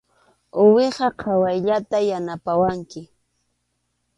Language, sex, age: Arequipa-La Unión Quechua, female, 30-39